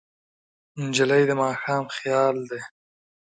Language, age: Pashto, 30-39